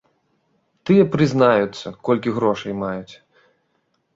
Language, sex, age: Belarusian, male, 30-39